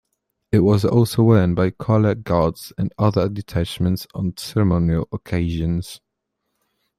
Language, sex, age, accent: English, male, under 19, England English